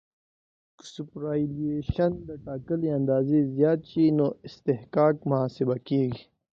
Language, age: Pashto, 19-29